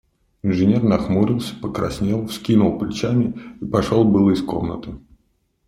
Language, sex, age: Russian, male, 30-39